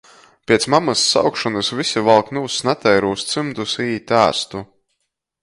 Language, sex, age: Latgalian, male, 19-29